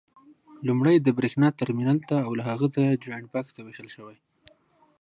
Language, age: Pashto, 19-29